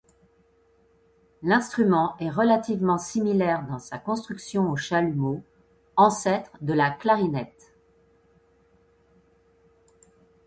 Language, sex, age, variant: French, female, 50-59, Français de métropole